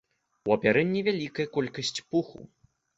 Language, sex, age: Belarusian, male, 19-29